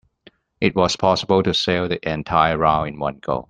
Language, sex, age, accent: English, male, 40-49, Hong Kong English